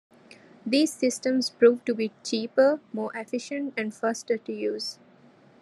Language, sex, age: English, female, 19-29